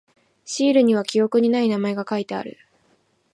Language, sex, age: Japanese, female, 19-29